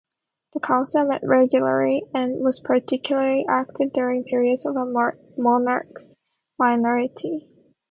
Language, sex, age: English, female, 19-29